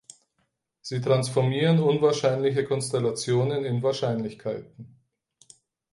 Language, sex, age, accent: German, male, 30-39, Deutschland Deutsch